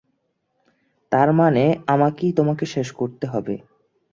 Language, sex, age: Bengali, male, under 19